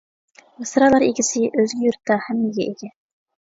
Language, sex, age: Uyghur, female, 30-39